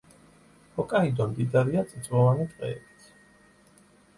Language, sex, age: Georgian, male, 30-39